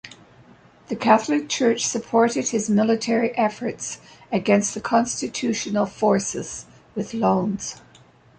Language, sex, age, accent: English, female, 60-69, Canadian English